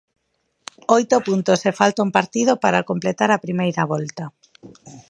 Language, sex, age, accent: Galician, female, 30-39, Normativo (estándar)